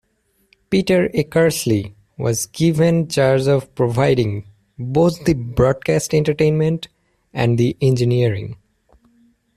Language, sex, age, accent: English, male, 19-29, United States English